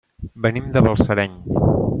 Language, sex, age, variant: Catalan, male, 40-49, Central